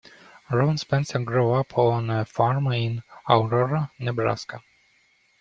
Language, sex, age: English, male, 19-29